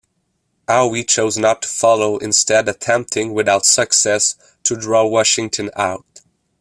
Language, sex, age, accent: English, male, 19-29, Canadian English